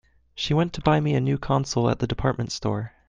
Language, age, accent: English, 19-29, United States English